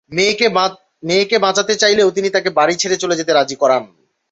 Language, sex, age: Bengali, male, 19-29